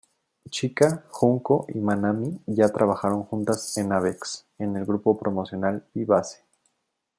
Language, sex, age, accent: Spanish, female, 60-69, México